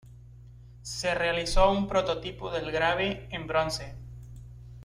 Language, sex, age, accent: Spanish, male, 19-29, México